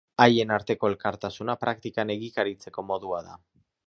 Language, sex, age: Basque, male, 30-39